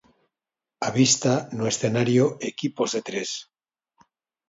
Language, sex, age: Galician, male, 50-59